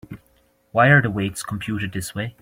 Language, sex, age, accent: English, male, 30-39, Irish English